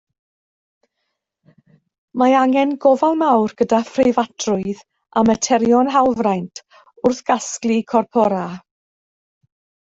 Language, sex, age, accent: Welsh, female, 50-59, Y Deyrnas Unedig Cymraeg